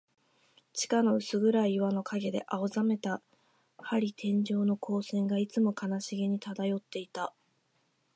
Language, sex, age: Japanese, female, 19-29